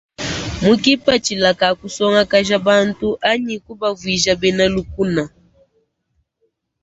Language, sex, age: Luba-Lulua, female, 19-29